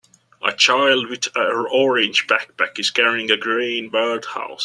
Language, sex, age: English, male, 19-29